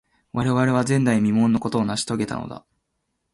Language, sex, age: Japanese, male, 19-29